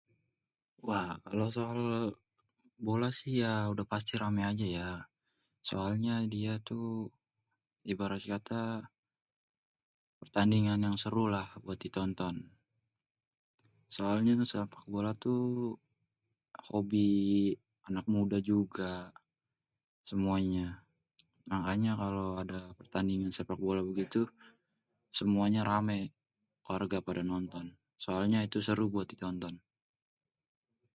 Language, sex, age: Betawi, male, 19-29